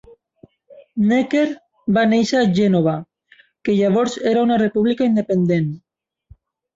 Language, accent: Catalan, aprenent (recent, des del castellà)